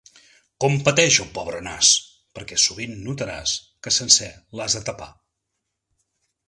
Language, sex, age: Catalan, male, 40-49